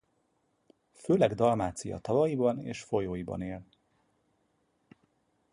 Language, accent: Hungarian, budapesti